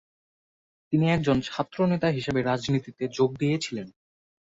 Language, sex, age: Bengali, male, 19-29